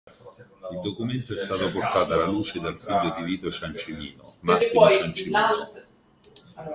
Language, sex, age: Italian, male, 50-59